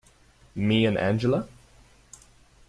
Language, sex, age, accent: English, male, under 19, Southern African (South Africa, Zimbabwe, Namibia)